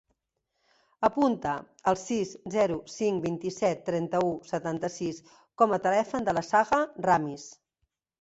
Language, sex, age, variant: Catalan, female, 50-59, Central